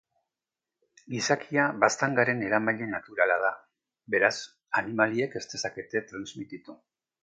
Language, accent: Basque, Mendebalekoa (Araba, Bizkaia, Gipuzkoako mendebaleko herri batzuk)